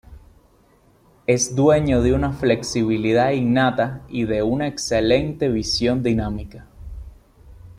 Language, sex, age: Spanish, male, 19-29